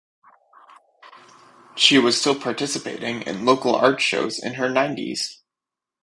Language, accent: English, United States English